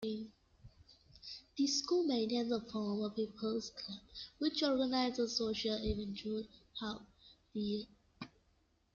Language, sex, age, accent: English, female, 19-29, Malaysian English